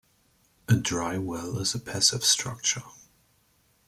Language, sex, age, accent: English, male, 19-29, United States English